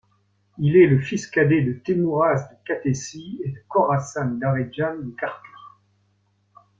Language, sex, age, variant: French, male, 60-69, Français de métropole